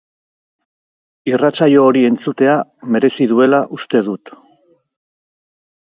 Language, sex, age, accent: Basque, male, 50-59, Erdialdekoa edo Nafarra (Gipuzkoa, Nafarroa)